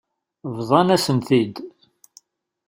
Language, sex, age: Kabyle, male, 50-59